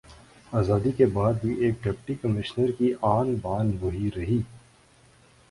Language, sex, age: Urdu, male, 19-29